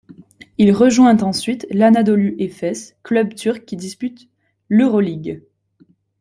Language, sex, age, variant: French, female, 19-29, Français de métropole